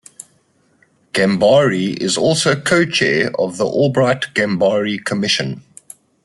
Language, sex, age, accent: English, male, 40-49, Southern African (South Africa, Zimbabwe, Namibia)